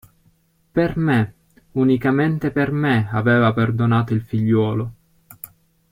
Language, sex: Italian, male